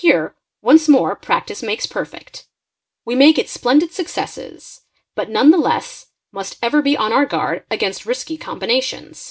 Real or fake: real